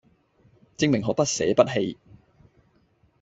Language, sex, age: Cantonese, male, 30-39